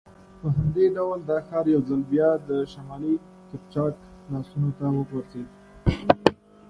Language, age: English, 19-29